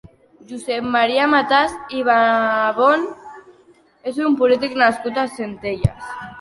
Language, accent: Catalan, aprenent (recent, des del castellà)